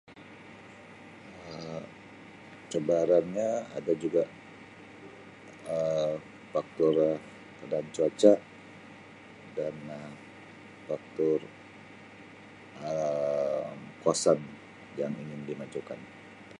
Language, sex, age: Sabah Malay, male, 40-49